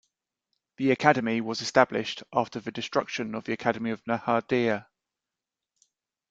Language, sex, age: English, male, 40-49